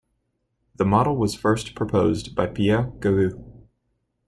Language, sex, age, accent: English, male, 19-29, United States English